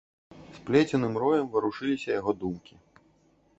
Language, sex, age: Belarusian, male, 40-49